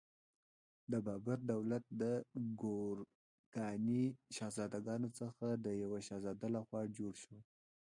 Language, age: Pashto, 19-29